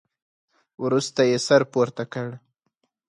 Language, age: Pashto, 19-29